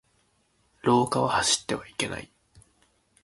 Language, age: Japanese, 19-29